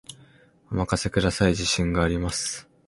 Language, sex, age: Japanese, male, 19-29